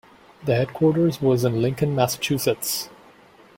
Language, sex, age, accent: English, male, 19-29, United States English